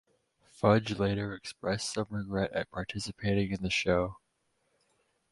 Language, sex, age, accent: English, male, 19-29, United States English